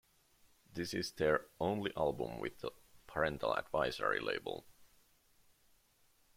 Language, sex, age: English, male, 19-29